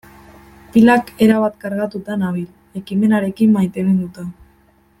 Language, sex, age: Basque, female, 19-29